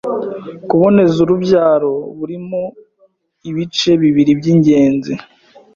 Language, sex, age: Kinyarwanda, female, 19-29